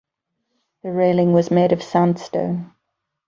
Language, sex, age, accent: English, female, 30-39, Northern Irish; yorkshire